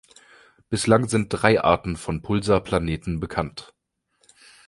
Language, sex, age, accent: German, male, 30-39, Deutschland Deutsch